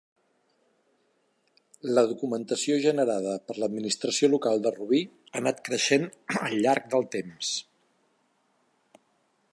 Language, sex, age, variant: Catalan, male, 50-59, Central